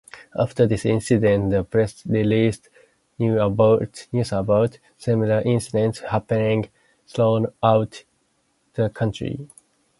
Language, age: English, 19-29